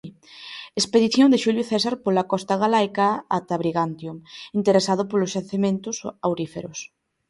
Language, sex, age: Galician, female, 19-29